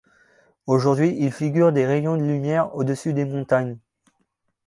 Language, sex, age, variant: French, male, 19-29, Français de métropole